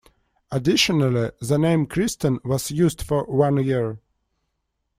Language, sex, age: English, male, 19-29